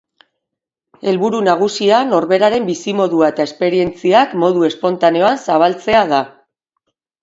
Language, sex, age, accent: Basque, female, 40-49, Mendebalekoa (Araba, Bizkaia, Gipuzkoako mendebaleko herri batzuk)